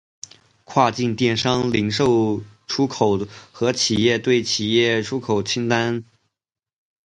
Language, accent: Chinese, 出生地：江苏省